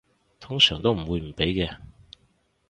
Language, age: Cantonese, 30-39